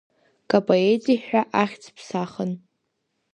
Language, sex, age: Abkhazian, female, under 19